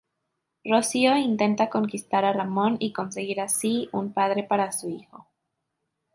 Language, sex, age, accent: Spanish, female, 19-29, México